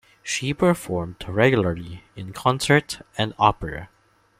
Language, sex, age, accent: English, male, 19-29, Filipino